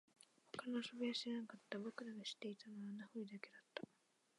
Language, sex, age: Japanese, female, 19-29